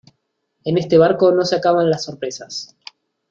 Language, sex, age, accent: Spanish, male, 40-49, Rioplatense: Argentina, Uruguay, este de Bolivia, Paraguay